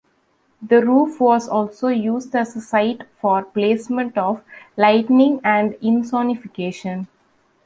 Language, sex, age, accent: English, female, 40-49, India and South Asia (India, Pakistan, Sri Lanka)